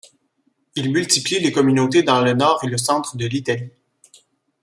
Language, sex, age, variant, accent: French, male, 19-29, Français d'Amérique du Nord, Français du Canada